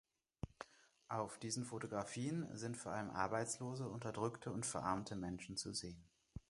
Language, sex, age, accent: German, male, 30-39, Deutschland Deutsch